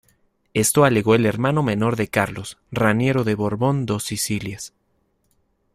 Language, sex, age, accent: Spanish, male, 30-39, México